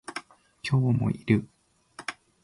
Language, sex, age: Japanese, male, 19-29